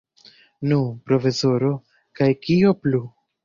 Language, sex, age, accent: Esperanto, male, 19-29, Internacia